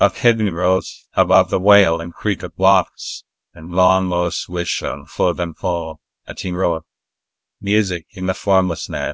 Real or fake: fake